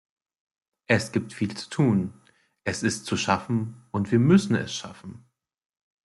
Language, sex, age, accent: German, male, 19-29, Deutschland Deutsch